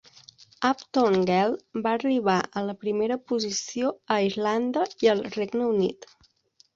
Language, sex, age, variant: Catalan, female, 30-39, Central